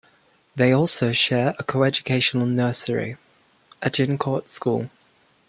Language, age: English, under 19